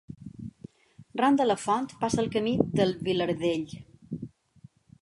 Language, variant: Catalan, Balear